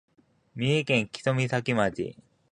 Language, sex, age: Japanese, male, 19-29